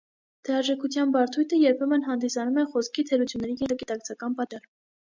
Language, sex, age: Armenian, female, 19-29